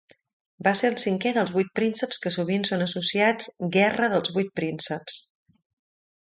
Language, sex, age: Catalan, female, 40-49